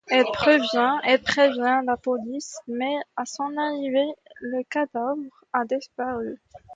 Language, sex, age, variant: French, female, 19-29, Français de métropole